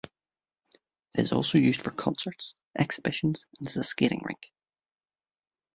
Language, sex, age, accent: English, male, 30-39, Irish English